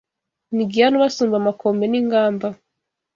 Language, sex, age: Kinyarwanda, female, 19-29